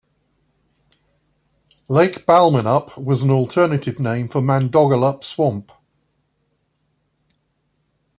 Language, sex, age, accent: English, male, 60-69, England English